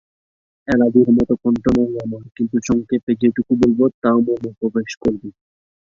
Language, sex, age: Bengali, male, 19-29